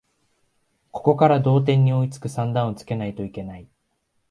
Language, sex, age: Japanese, male, 19-29